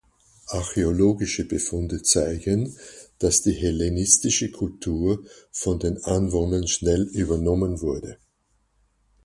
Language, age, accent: German, 70-79, Österreichisches Deutsch